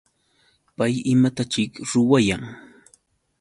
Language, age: Yauyos Quechua, 30-39